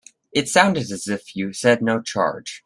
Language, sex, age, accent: English, male, 19-29, United States English